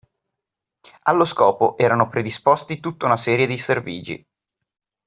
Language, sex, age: Italian, male, 19-29